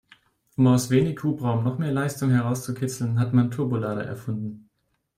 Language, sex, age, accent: German, male, 19-29, Deutschland Deutsch